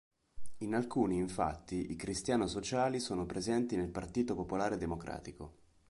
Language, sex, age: Italian, male, 19-29